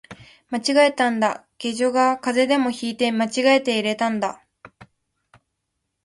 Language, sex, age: Japanese, female, 19-29